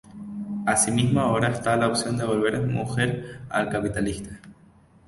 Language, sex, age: Spanish, male, 19-29